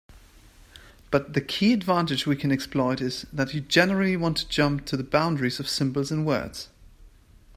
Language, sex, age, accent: English, male, 30-39, England English